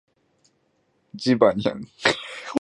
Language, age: Japanese, 19-29